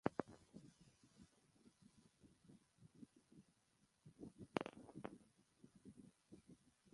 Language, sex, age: Bengali, male, 19-29